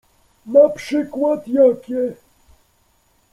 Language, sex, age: Polish, male, 19-29